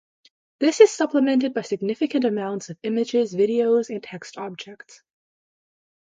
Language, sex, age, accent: English, female, under 19, Canadian English